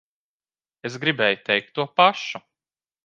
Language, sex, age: Latvian, male, 30-39